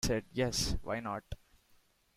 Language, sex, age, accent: English, male, 19-29, India and South Asia (India, Pakistan, Sri Lanka)